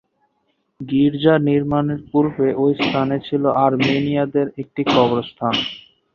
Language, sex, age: Bengali, male, 19-29